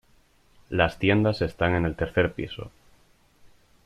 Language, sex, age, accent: Spanish, male, 19-29, España: Norte peninsular (Asturias, Castilla y León, Cantabria, País Vasco, Navarra, Aragón, La Rioja, Guadalajara, Cuenca)